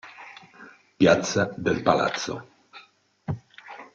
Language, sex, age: Italian, male, 50-59